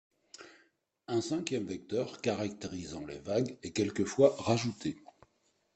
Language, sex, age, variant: French, male, 50-59, Français de métropole